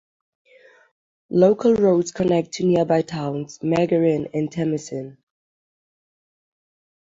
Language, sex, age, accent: English, female, 19-29, United States English; England English